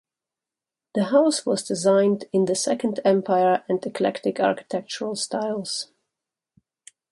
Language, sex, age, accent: English, female, 40-49, England English